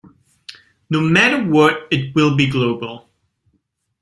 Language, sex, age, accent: English, male, 30-39, United States English